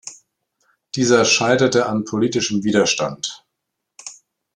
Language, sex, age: German, male, 50-59